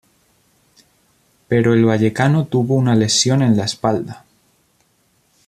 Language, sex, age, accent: Spanish, male, 19-29, España: Centro-Sur peninsular (Madrid, Toledo, Castilla-La Mancha)